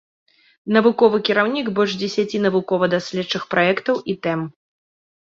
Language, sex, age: Belarusian, female, 30-39